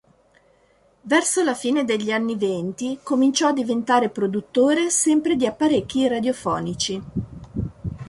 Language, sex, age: Italian, female, 50-59